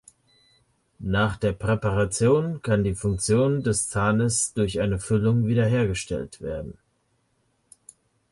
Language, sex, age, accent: German, male, 19-29, Deutschland Deutsch